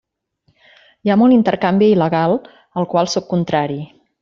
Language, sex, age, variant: Catalan, female, 40-49, Central